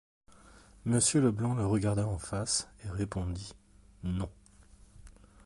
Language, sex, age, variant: French, male, 30-39, Français de métropole